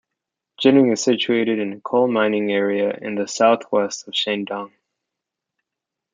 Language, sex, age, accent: English, male, 19-29, United States English